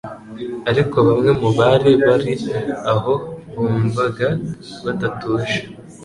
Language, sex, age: Kinyarwanda, male, 19-29